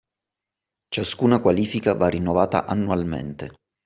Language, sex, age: Italian, male, 30-39